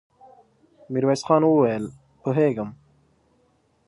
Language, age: Pashto, 19-29